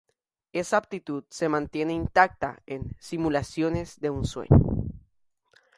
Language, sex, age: Spanish, male, under 19